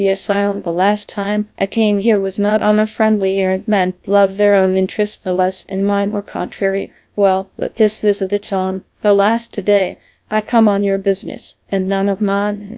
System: TTS, GlowTTS